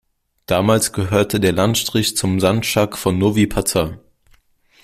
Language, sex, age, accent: German, male, under 19, Deutschland Deutsch